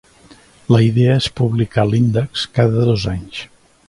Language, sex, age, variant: Catalan, male, 60-69, Central